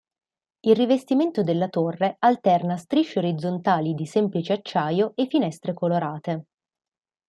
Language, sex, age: Italian, female, 19-29